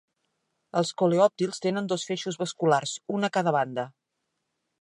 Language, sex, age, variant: Catalan, female, 50-59, Central